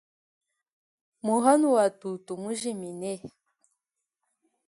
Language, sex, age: Luba-Lulua, female, 19-29